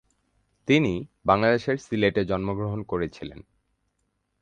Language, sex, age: Bengali, male, 19-29